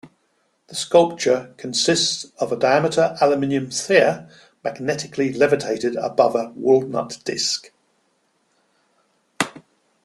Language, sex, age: English, male, 60-69